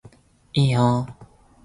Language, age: Japanese, 19-29